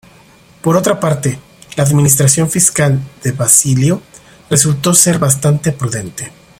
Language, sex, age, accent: Spanish, male, 30-39, México